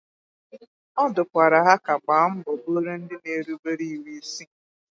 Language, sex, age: Igbo, female, 19-29